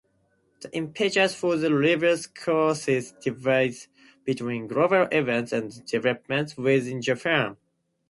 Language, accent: English, United States English